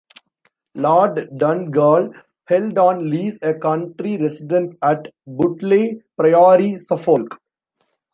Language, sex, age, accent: English, male, 19-29, India and South Asia (India, Pakistan, Sri Lanka)